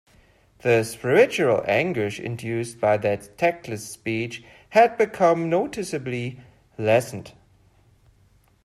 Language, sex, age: English, male, 30-39